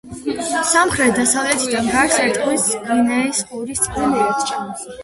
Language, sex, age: Georgian, female, under 19